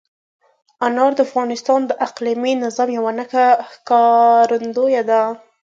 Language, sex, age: Pashto, female, under 19